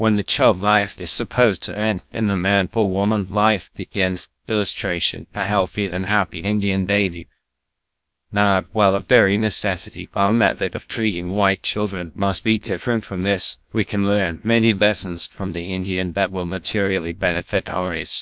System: TTS, GlowTTS